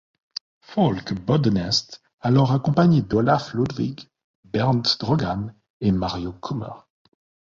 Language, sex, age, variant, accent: French, male, 40-49, Français d'Europe, Français de Suisse